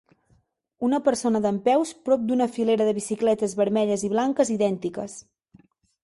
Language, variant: Catalan, Central